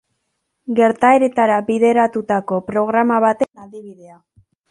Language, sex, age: Basque, female, under 19